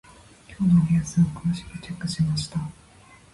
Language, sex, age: Japanese, female, 19-29